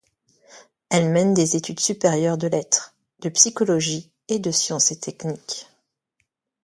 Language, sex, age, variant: French, female, 30-39, Français de métropole